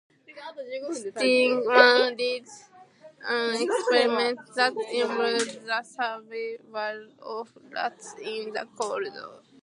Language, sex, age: English, female, under 19